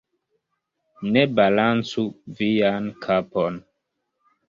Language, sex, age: Esperanto, male, 19-29